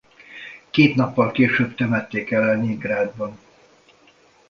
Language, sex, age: Hungarian, male, 60-69